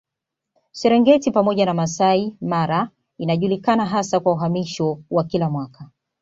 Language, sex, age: Swahili, female, 30-39